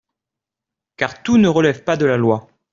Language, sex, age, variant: French, male, 19-29, Français de métropole